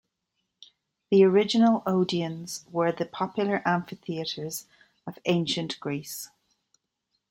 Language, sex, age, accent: English, female, 50-59, Irish English